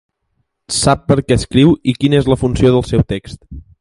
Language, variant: Catalan, Central